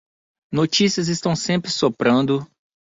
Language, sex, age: Portuguese, male, 19-29